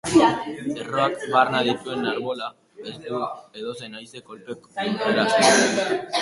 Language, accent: Basque, Erdialdekoa edo Nafarra (Gipuzkoa, Nafarroa)